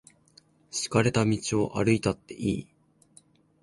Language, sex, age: Japanese, female, 19-29